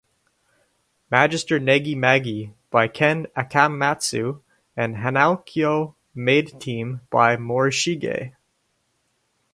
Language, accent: English, Canadian English